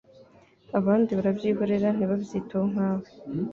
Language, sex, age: Kinyarwanda, female, 19-29